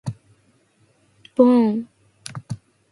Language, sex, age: English, female, 19-29